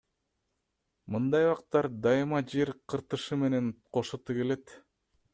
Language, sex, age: Kyrgyz, male, 19-29